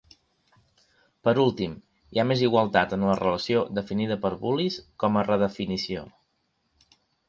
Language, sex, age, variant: Catalan, male, 40-49, Central